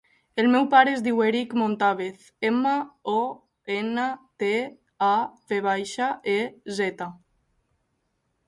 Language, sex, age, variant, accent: Catalan, female, 19-29, Valencià meridional, valencià